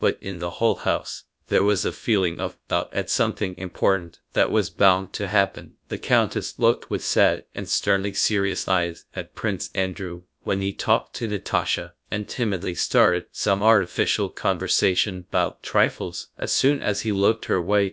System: TTS, GradTTS